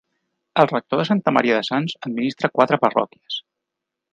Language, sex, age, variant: Catalan, male, 30-39, Central